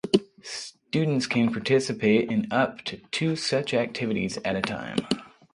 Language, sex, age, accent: English, male, 40-49, United States English